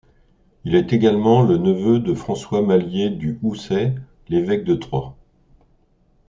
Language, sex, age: French, male, 60-69